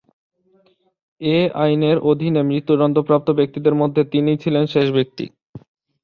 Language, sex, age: Bengali, male, 19-29